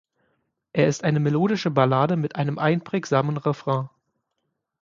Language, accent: German, Deutschland Deutsch